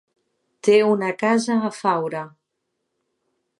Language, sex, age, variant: Catalan, female, 30-39, Nord-Occidental